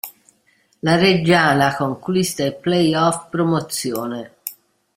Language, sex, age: Italian, female, 60-69